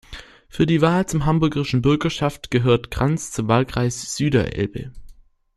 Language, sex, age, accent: German, male, under 19, Deutschland Deutsch